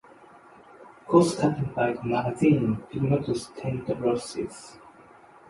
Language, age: English, 30-39